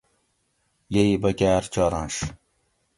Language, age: Gawri, 40-49